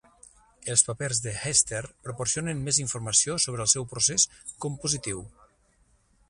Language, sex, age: Catalan, male, 40-49